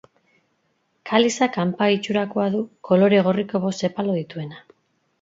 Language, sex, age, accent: Basque, female, 40-49, Mendebalekoa (Araba, Bizkaia, Gipuzkoako mendebaleko herri batzuk)